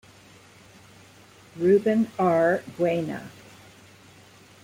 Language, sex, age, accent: English, female, 60-69, Canadian English